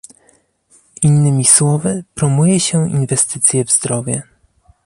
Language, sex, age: Polish, male, 19-29